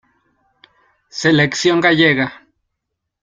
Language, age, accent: Spanish, 19-29, América central